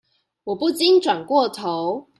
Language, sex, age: Chinese, female, 19-29